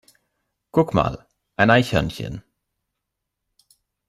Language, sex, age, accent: German, male, 19-29, Deutschland Deutsch